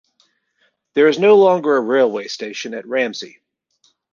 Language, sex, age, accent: English, male, 40-49, United States English